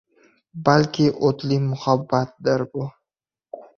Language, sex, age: Uzbek, male, under 19